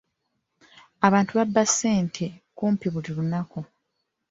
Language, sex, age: Ganda, female, 19-29